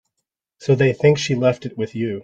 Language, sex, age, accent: English, male, 30-39, United States English